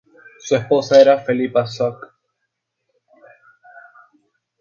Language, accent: Spanish, Caribe: Cuba, Venezuela, Puerto Rico, República Dominicana, Panamá, Colombia caribeña, México caribeño, Costa del golfo de México